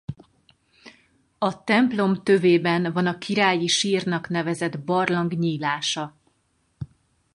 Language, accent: Hungarian, budapesti